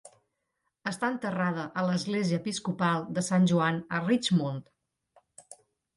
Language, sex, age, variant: Catalan, female, 40-49, Central